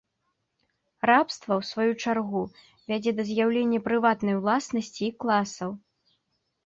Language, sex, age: Belarusian, female, 19-29